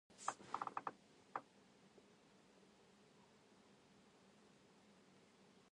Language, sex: Japanese, female